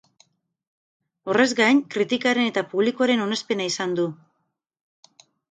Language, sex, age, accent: Basque, female, 50-59, Mendebalekoa (Araba, Bizkaia, Gipuzkoako mendebaleko herri batzuk)